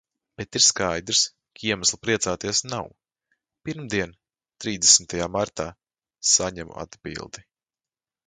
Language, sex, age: Latvian, male, under 19